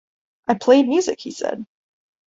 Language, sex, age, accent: English, female, 19-29, United States English